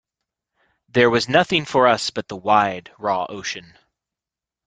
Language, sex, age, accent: English, male, 40-49, United States English